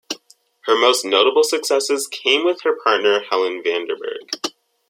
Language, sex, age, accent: English, male, under 19, United States English